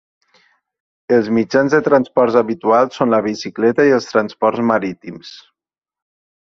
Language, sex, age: Catalan, male, under 19